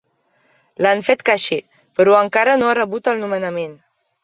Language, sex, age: Catalan, female, 19-29